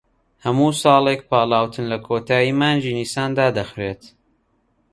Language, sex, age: Central Kurdish, male, 19-29